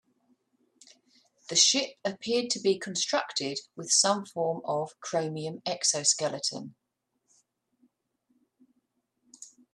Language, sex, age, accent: English, female, 50-59, England English